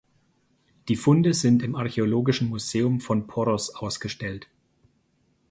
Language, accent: German, Deutschland Deutsch